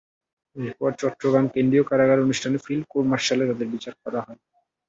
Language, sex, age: Bengali, male, 19-29